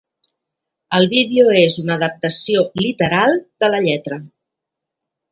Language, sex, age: Catalan, female, 60-69